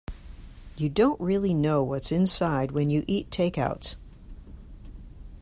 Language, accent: English, United States English